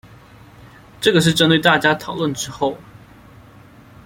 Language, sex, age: Chinese, male, 19-29